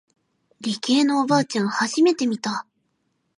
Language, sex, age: Japanese, female, 19-29